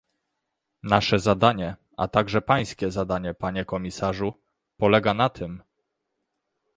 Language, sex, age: Polish, male, 30-39